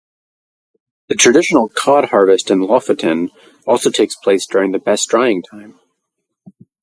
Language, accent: English, United States English